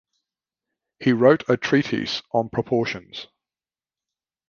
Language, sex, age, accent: English, male, 50-59, Australian English